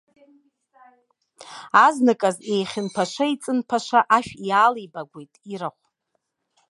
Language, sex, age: Abkhazian, female, 40-49